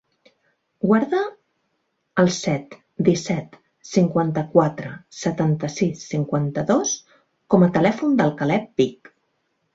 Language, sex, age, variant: Catalan, female, 40-49, Central